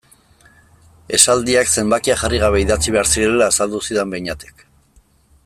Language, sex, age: Basque, male, 50-59